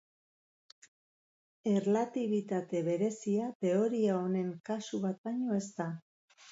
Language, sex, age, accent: Basque, female, 50-59, Mendebalekoa (Araba, Bizkaia, Gipuzkoako mendebaleko herri batzuk)